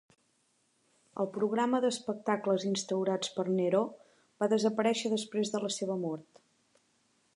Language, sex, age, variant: Catalan, female, 40-49, Central